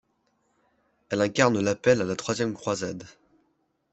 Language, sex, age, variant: French, male, 19-29, Français de métropole